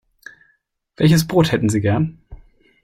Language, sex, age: German, male, 19-29